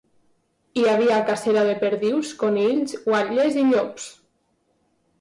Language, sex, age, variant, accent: Catalan, female, 19-29, Valencià meridional, valencià